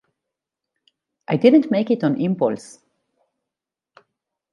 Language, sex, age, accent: English, female, 40-49, Israeli